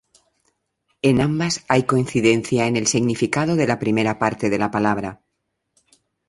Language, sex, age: Spanish, female, 50-59